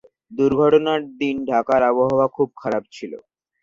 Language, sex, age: Bengali, male, 19-29